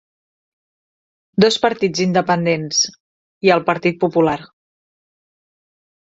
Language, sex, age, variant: Catalan, female, 40-49, Central